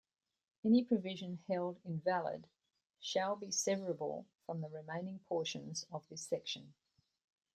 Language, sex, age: English, female, 60-69